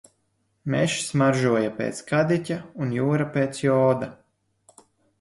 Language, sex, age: Latvian, male, 19-29